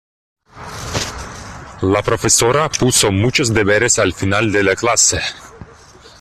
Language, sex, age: Spanish, male, 30-39